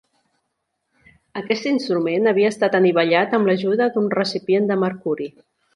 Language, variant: Catalan, Central